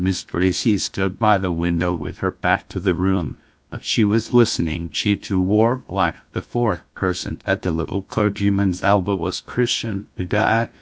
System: TTS, GlowTTS